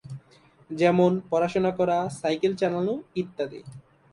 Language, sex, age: Bengali, male, 19-29